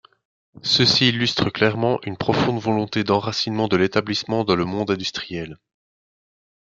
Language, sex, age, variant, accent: French, male, 30-39, Français d'Europe, Français de Belgique